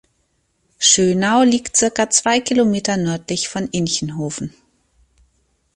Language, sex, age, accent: German, female, 30-39, Deutschland Deutsch